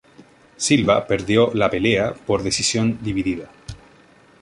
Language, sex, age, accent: Spanish, male, 19-29, Chileno: Chile, Cuyo